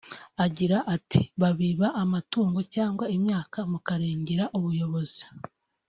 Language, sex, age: Kinyarwanda, female, 19-29